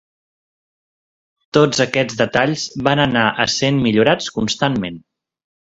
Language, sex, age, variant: Catalan, male, 19-29, Central